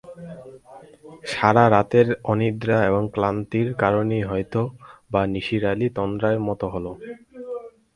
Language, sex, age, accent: Bengali, male, 19-29, প্রমিত; চলিত